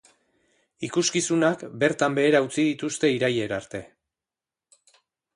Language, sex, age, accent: Basque, male, 40-49, Erdialdekoa edo Nafarra (Gipuzkoa, Nafarroa)